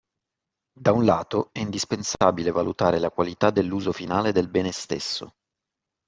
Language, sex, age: Italian, male, 30-39